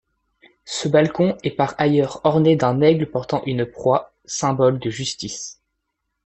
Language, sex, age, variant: French, male, 19-29, Français de métropole